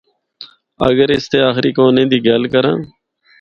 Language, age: Northern Hindko, 30-39